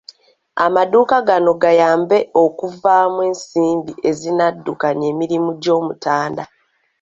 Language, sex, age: Ganda, female, 19-29